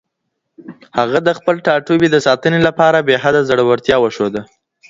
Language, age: Pashto, under 19